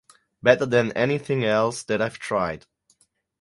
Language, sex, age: German, male, 30-39